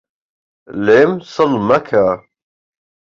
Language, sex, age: Central Kurdish, male, 19-29